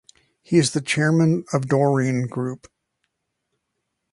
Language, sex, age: English, male, 60-69